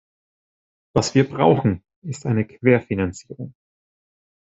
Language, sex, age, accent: German, male, 30-39, Deutschland Deutsch